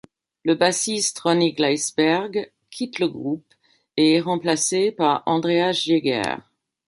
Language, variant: French, Français de métropole